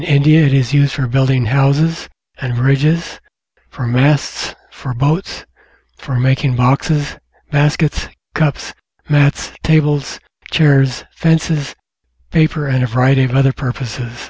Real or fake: real